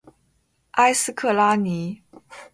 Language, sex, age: Chinese, female, 19-29